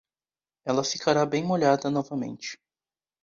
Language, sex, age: Portuguese, male, 19-29